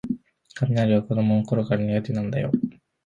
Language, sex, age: Japanese, male, under 19